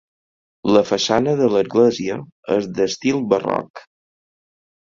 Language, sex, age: Catalan, male, 50-59